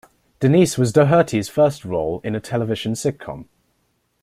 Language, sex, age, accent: English, male, 19-29, England English